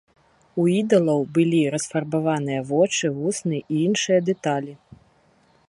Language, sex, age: Belarusian, female, 30-39